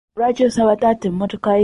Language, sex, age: Ganda, male, 19-29